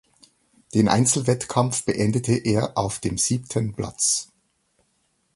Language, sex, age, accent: German, male, 50-59, Deutschland Deutsch